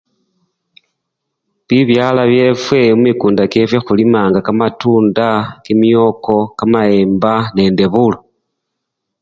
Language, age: Luyia, 50-59